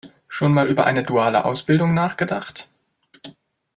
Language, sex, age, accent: German, male, 19-29, Deutschland Deutsch